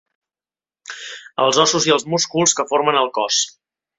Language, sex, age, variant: Catalan, male, 30-39, Central